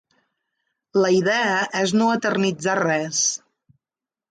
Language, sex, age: Catalan, female, 40-49